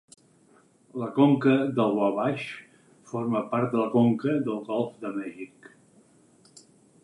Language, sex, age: Catalan, male, 60-69